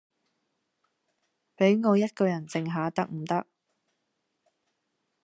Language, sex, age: Cantonese, female, 30-39